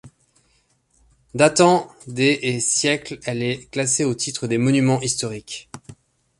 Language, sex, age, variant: French, male, 30-39, Français de métropole